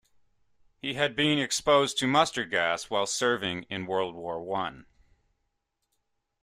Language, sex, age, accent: English, male, 19-29, Canadian English